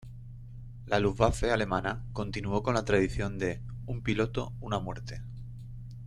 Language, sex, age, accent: Spanish, male, 40-49, España: Norte peninsular (Asturias, Castilla y León, Cantabria, País Vasco, Navarra, Aragón, La Rioja, Guadalajara, Cuenca)